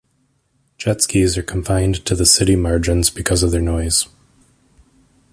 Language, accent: English, United States English